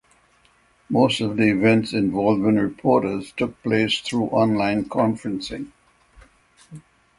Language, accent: English, United States English